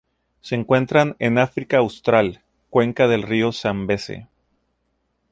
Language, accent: Spanish, México